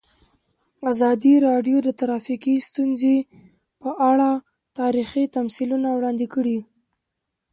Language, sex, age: Pashto, female, 19-29